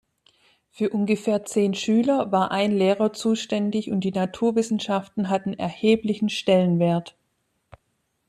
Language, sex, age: German, female, 40-49